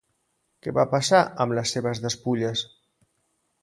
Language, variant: Catalan, Central